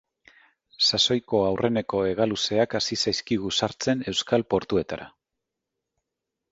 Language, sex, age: Basque, male, 40-49